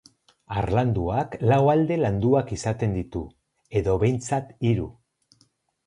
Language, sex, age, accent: Basque, male, 60-69, Erdialdekoa edo Nafarra (Gipuzkoa, Nafarroa)